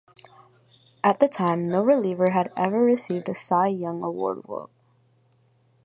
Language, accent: English, United States English